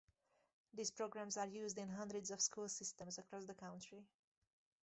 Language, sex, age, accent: English, female, 19-29, United States English